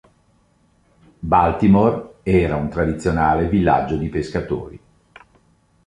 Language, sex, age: Italian, male, 60-69